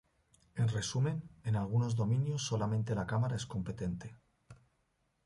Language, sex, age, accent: Spanish, male, 40-49, España: Centro-Sur peninsular (Madrid, Toledo, Castilla-La Mancha)